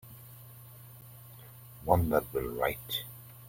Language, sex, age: English, male, 40-49